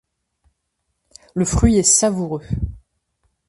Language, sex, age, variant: French, female, 40-49, Français de métropole